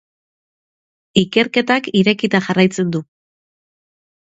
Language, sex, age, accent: Basque, female, 40-49, Mendebalekoa (Araba, Bizkaia, Gipuzkoako mendebaleko herri batzuk)